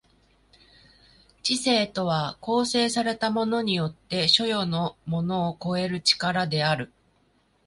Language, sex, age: Japanese, female, 40-49